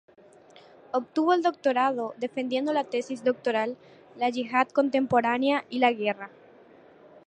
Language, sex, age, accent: Spanish, female, under 19, Rioplatense: Argentina, Uruguay, este de Bolivia, Paraguay